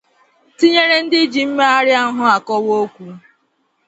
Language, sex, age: Igbo, female, 19-29